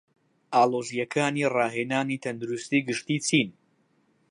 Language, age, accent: Central Kurdish, under 19, سۆرانی